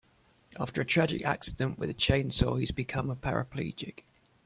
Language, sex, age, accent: English, male, 50-59, England English